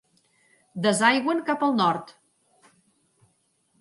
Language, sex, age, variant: Catalan, female, 40-49, Central